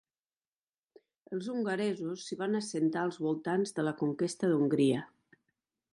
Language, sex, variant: Catalan, female, Nord-Occidental